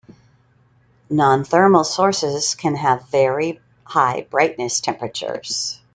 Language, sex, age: English, female, 50-59